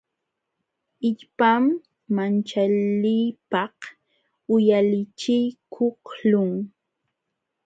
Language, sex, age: Jauja Wanca Quechua, female, 19-29